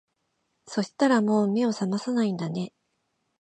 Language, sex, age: Japanese, female, 40-49